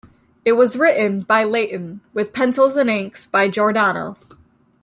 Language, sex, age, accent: English, female, 30-39, United States English